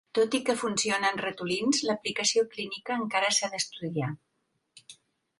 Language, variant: Catalan, Central